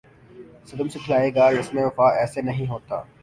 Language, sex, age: Urdu, male, 19-29